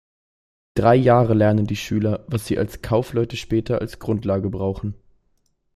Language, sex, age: German, male, 19-29